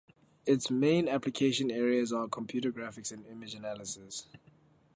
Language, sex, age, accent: English, male, 19-29, Southern African (South Africa, Zimbabwe, Namibia)